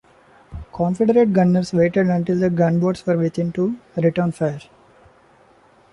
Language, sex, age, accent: English, male, 19-29, India and South Asia (India, Pakistan, Sri Lanka)